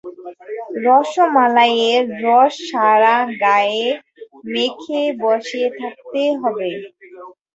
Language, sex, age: Bengali, female, 19-29